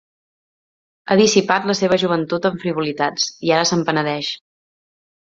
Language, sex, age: Catalan, female, 30-39